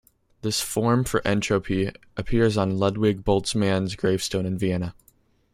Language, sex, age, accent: English, male, under 19, United States English